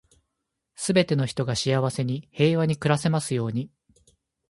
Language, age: Japanese, 19-29